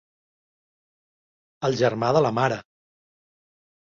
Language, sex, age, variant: Catalan, male, 40-49, Central